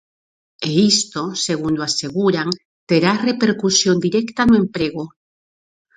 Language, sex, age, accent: Galician, female, 40-49, Normativo (estándar)